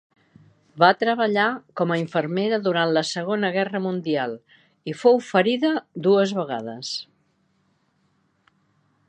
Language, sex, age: Catalan, female, 60-69